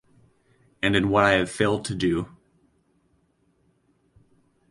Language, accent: English, United States English